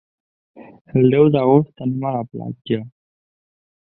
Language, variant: Catalan, Nord-Occidental